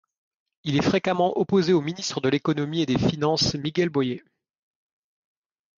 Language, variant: French, Français de métropole